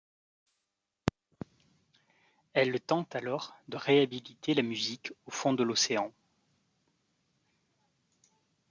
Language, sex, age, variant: French, male, 30-39, Français de métropole